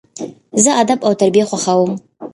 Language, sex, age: Pashto, female, 19-29